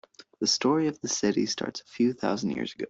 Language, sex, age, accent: English, male, under 19, United States English